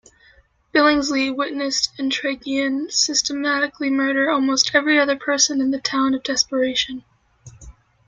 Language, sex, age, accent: English, female, 19-29, United States English